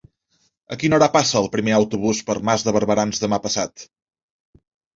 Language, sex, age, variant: Catalan, male, 19-29, Central